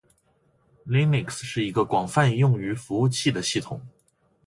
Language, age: Chinese, 19-29